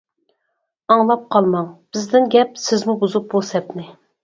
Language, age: Uyghur, 30-39